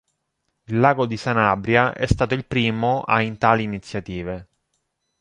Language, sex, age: Italian, male, 30-39